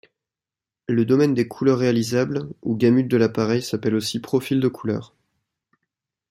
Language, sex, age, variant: French, male, 19-29, Français de métropole